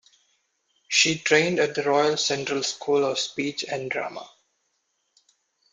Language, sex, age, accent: English, male, 19-29, India and South Asia (India, Pakistan, Sri Lanka)